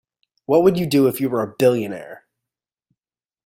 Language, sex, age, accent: English, male, 30-39, United States English